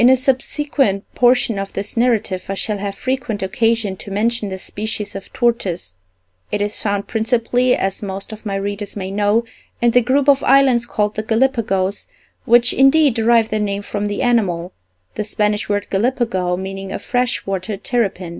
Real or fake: real